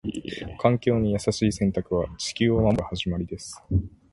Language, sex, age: Japanese, male, 19-29